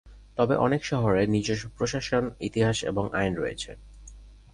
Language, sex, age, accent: Bengali, male, 19-29, Native